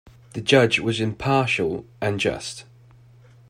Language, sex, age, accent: English, male, 19-29, England English